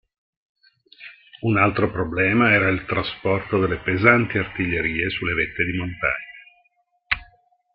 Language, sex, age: Italian, male, 60-69